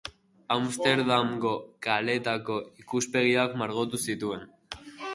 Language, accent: Basque, Erdialdekoa edo Nafarra (Gipuzkoa, Nafarroa)